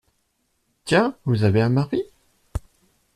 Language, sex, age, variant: French, male, 50-59, Français de métropole